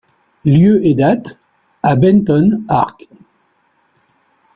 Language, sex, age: French, male, 60-69